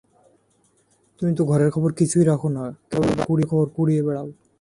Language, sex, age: Bengali, male, 19-29